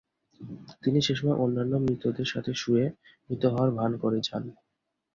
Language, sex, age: Bengali, male, 19-29